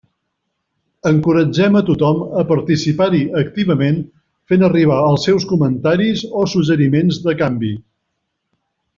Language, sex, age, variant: Catalan, male, 50-59, Central